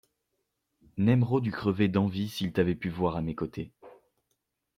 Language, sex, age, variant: French, male, under 19, Français de métropole